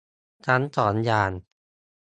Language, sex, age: Thai, male, 19-29